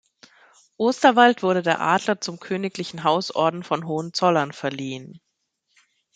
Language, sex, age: German, female, 30-39